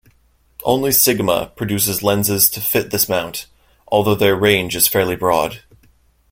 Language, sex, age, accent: English, male, 19-29, United States English